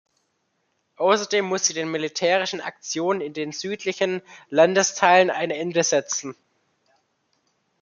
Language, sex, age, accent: German, male, under 19, Deutschland Deutsch